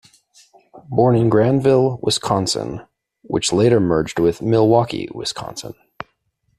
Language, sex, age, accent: English, male, 19-29, United States English